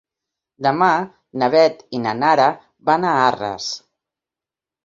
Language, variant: Catalan, Central